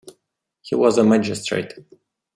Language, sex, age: English, male, 30-39